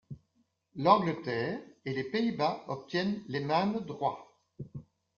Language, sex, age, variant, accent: French, female, 60-69, Français d'Europe, Français de Belgique